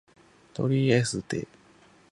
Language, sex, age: Japanese, male, 19-29